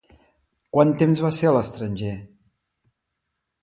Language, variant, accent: Catalan, Central, central